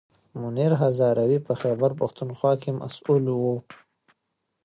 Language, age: Pashto, 30-39